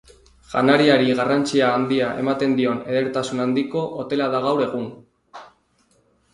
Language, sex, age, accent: Basque, female, 40-49, Mendebalekoa (Araba, Bizkaia, Gipuzkoako mendebaleko herri batzuk)